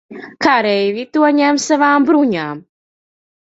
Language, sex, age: Latvian, female, 19-29